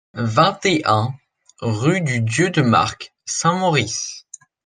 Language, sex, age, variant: French, male, under 19, Français de métropole